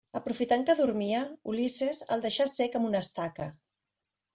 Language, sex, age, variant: Catalan, female, 40-49, Central